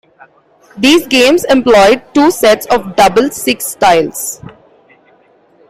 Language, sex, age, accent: English, male, 19-29, India and South Asia (India, Pakistan, Sri Lanka)